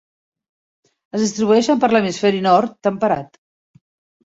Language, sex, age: Catalan, female, 50-59